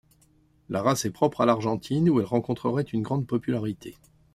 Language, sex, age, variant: French, male, 50-59, Français de métropole